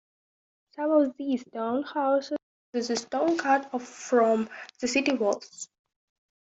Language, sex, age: English, female, under 19